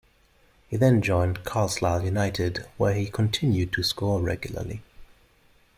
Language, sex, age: English, male, 30-39